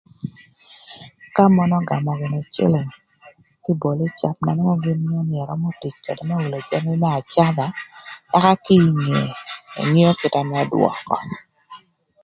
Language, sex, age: Thur, female, 40-49